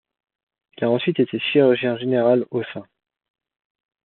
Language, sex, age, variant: French, male, 19-29, Français de métropole